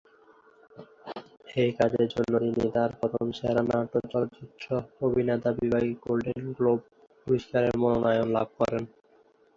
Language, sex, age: Bengali, male, under 19